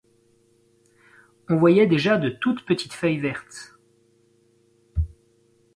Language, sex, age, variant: French, male, 30-39, Français de métropole